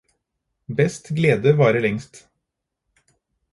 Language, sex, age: Norwegian Bokmål, male, 30-39